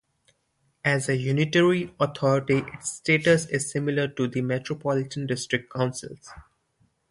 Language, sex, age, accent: English, male, 19-29, India and South Asia (India, Pakistan, Sri Lanka)